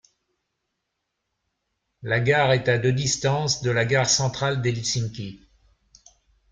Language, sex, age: French, male, 70-79